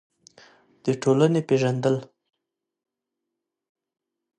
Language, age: Pashto, 30-39